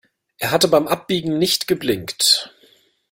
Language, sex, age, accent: German, male, 19-29, Deutschland Deutsch